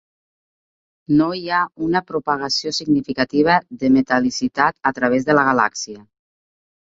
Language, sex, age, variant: Catalan, female, 30-39, Nord-Occidental